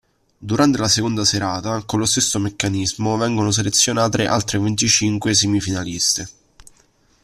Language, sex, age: Italian, male, 19-29